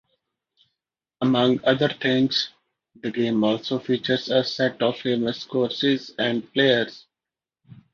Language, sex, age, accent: English, male, 19-29, India and South Asia (India, Pakistan, Sri Lanka)